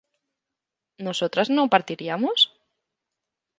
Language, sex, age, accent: Spanish, female, 19-29, España: Centro-Sur peninsular (Madrid, Toledo, Castilla-La Mancha)